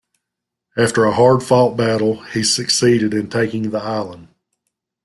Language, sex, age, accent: English, male, 40-49, United States English